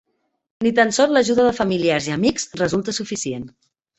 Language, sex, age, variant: Catalan, female, 19-29, Central